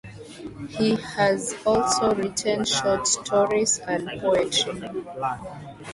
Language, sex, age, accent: English, female, 19-29, United States English